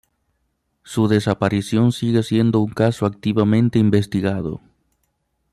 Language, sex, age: Spanish, male, 30-39